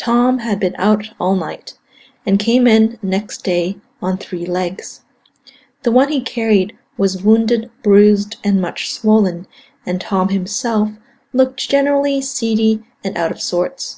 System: none